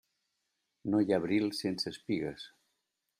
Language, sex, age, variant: Catalan, male, 60-69, Central